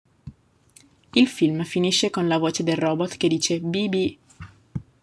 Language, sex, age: Italian, female, 30-39